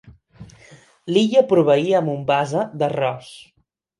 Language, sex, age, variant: Catalan, male, 19-29, Central